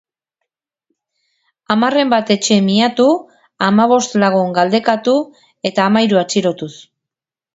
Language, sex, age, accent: Basque, female, 40-49, Erdialdekoa edo Nafarra (Gipuzkoa, Nafarroa)